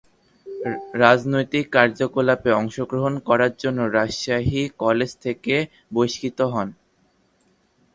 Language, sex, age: Bengali, male, under 19